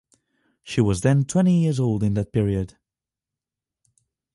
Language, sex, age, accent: English, male, 19-29, England English